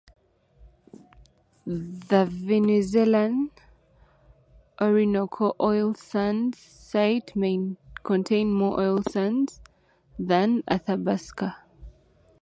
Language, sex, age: English, female, 30-39